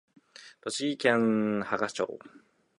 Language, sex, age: Japanese, male, 19-29